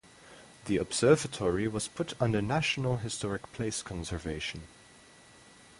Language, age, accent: English, 19-29, United States English; England English